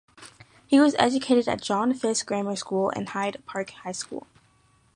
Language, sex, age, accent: English, female, under 19, United States English